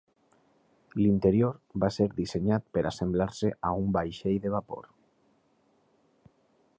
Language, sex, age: Catalan, male, 30-39